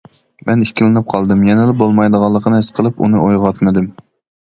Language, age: Uyghur, 19-29